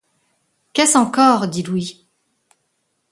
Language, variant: French, Français de métropole